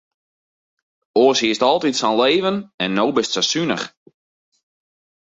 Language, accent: Western Frisian, Wâldfrysk